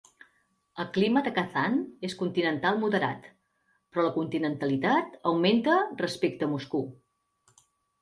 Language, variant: Catalan, Central